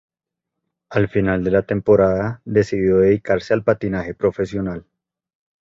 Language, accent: Spanish, Andino-Pacífico: Colombia, Perú, Ecuador, oeste de Bolivia y Venezuela andina